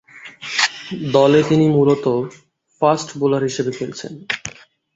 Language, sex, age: Bengali, male, 19-29